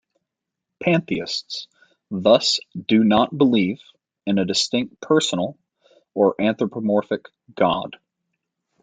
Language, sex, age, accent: English, male, 30-39, United States English